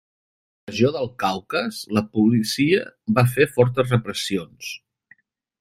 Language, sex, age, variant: Catalan, male, 40-49, Central